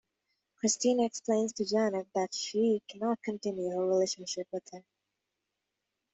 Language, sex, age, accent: English, female, 19-29, United States English